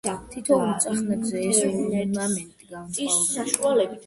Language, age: Georgian, 19-29